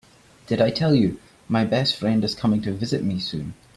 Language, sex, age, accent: English, male, 19-29, Scottish English